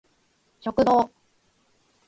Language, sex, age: Japanese, female, 40-49